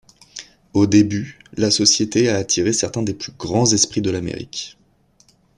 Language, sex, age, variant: French, male, 30-39, Français de métropole